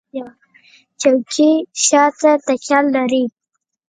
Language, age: Pashto, 30-39